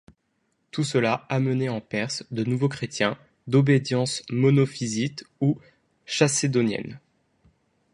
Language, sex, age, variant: French, male, 19-29, Français de métropole